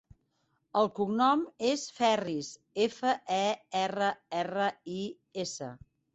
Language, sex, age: Catalan, female, 60-69